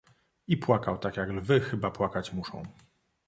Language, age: Polish, 40-49